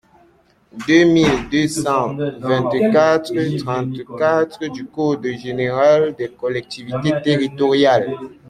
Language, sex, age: French, female, 30-39